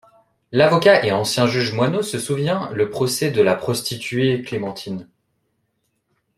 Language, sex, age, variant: French, male, 19-29, Français de métropole